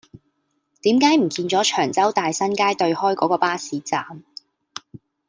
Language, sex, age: Cantonese, female, 19-29